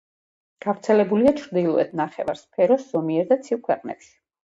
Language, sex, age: Georgian, female, 50-59